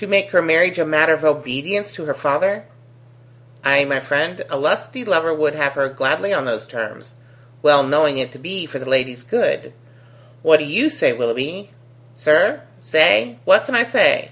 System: none